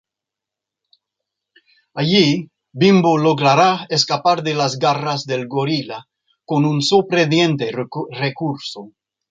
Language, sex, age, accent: Spanish, male, 50-59, América central